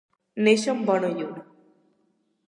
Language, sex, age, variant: Catalan, female, under 19, Balear